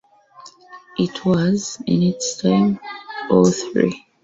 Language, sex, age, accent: English, female, 30-39, England English